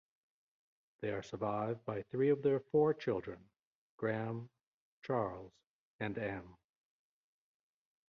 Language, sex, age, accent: English, male, 50-59, United States English